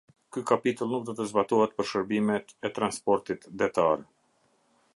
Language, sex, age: Albanian, male, 50-59